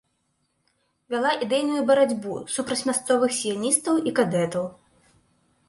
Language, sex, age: Belarusian, female, 30-39